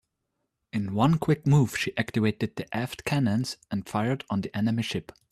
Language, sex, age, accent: English, male, 19-29, United States English